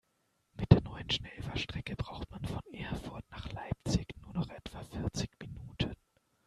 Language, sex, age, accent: German, male, 19-29, Deutschland Deutsch